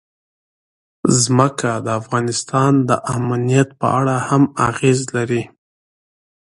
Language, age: Pashto, 30-39